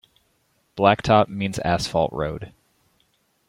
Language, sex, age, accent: English, male, 30-39, United States English